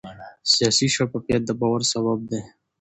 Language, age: Pashto, 19-29